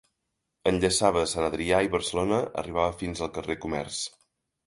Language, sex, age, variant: Catalan, male, 40-49, Central